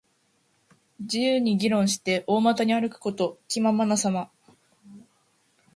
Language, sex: Japanese, female